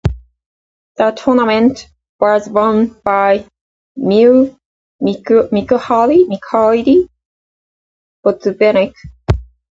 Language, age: English, 40-49